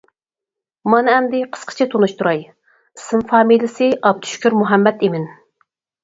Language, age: Uyghur, 30-39